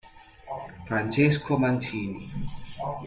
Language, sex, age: Italian, male, 30-39